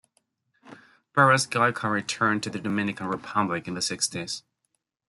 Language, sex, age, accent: English, male, 30-39, United States English